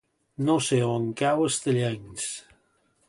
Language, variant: Catalan, Balear